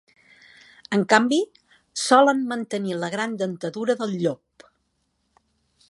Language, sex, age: Catalan, female, 60-69